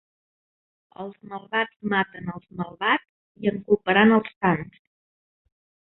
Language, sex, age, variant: Catalan, female, 40-49, Central